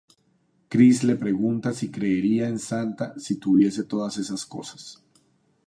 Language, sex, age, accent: Spanish, male, 50-59, Andino-Pacífico: Colombia, Perú, Ecuador, oeste de Bolivia y Venezuela andina